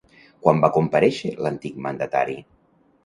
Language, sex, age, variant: Catalan, male, 50-59, Nord-Occidental